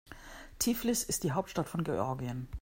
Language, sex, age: German, female, 40-49